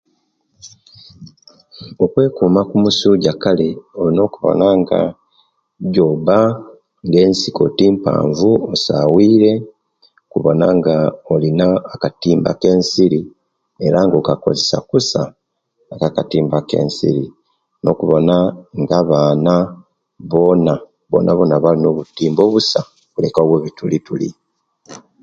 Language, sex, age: Kenyi, male, 40-49